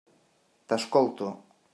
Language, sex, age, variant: Catalan, male, 40-49, Nord-Occidental